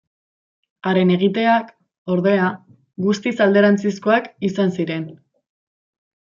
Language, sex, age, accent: Basque, female, 19-29, Mendebalekoa (Araba, Bizkaia, Gipuzkoako mendebaleko herri batzuk)